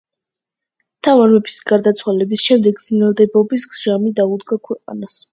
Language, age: Georgian, under 19